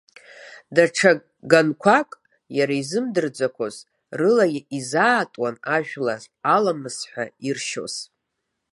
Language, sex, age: Abkhazian, female, 50-59